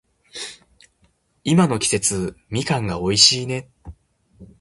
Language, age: Japanese, 19-29